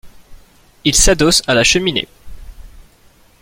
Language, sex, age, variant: French, male, 19-29, Français de métropole